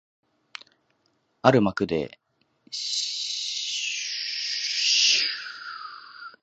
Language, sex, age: Japanese, male, 19-29